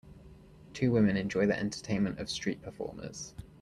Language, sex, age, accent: English, male, 19-29, England English